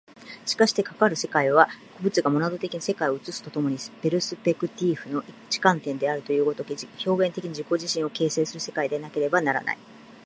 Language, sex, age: Japanese, female, 50-59